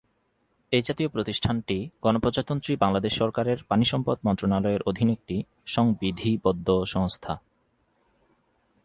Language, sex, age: Bengali, male, 19-29